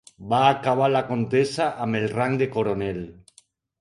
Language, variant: Catalan, Nord-Occidental